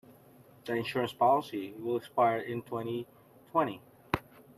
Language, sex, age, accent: English, male, 30-39, Filipino